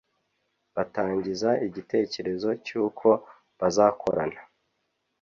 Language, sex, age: Kinyarwanda, male, 30-39